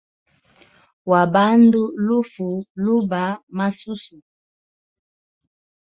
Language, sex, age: Hemba, female, 30-39